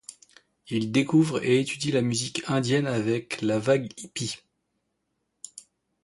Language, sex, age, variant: French, male, 30-39, Français de métropole